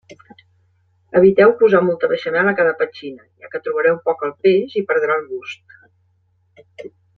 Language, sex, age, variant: Catalan, female, 60-69, Central